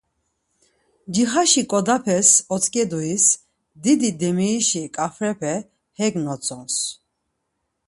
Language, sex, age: Laz, female, 40-49